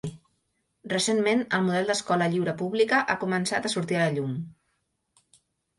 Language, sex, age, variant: Catalan, female, 40-49, Central